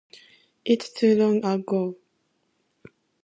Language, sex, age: English, female, 19-29